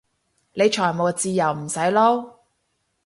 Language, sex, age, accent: Cantonese, female, 30-39, 广州音